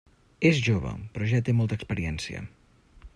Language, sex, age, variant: Catalan, male, 30-39, Central